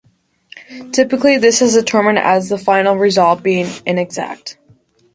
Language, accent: English, United States English